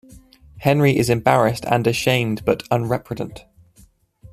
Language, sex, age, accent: English, male, 19-29, England English